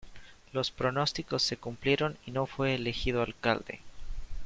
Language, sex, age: Spanish, male, 19-29